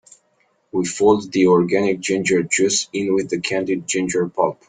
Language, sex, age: English, male, 19-29